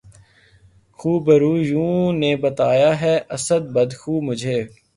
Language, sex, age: Urdu, male, 19-29